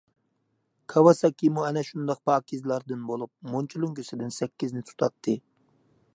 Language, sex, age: Uyghur, male, 30-39